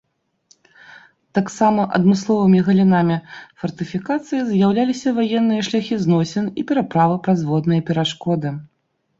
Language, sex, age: Belarusian, female, 30-39